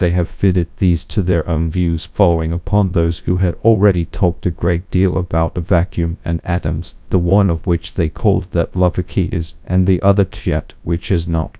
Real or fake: fake